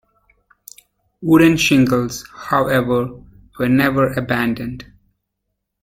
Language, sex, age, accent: English, male, 30-39, United States English